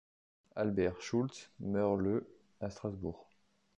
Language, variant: French, Français de métropole